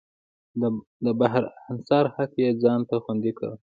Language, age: Pashto, 19-29